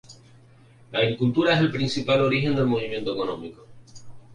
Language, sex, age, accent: Spanish, male, 19-29, España: Islas Canarias